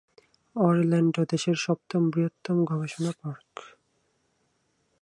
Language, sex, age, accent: Bengali, male, 19-29, প্রমিত বাংলা